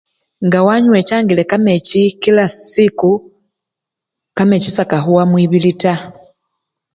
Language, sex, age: Luyia, female, 50-59